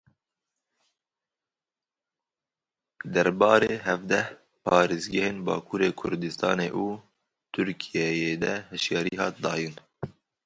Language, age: Kurdish, 19-29